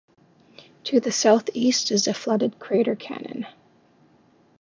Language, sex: English, female